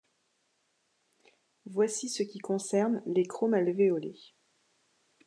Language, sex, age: French, female, 30-39